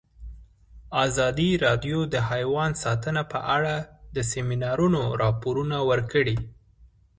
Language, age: Pashto, 19-29